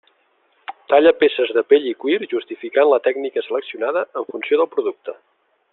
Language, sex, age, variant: Catalan, male, 40-49, Central